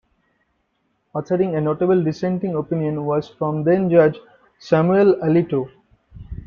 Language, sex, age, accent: English, male, 19-29, India and South Asia (India, Pakistan, Sri Lanka)